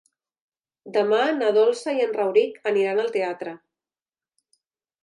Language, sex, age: Catalan, female, 50-59